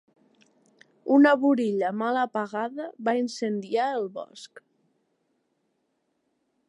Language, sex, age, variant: Catalan, female, under 19, Nord-Occidental